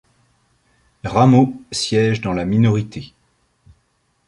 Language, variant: French, Français de métropole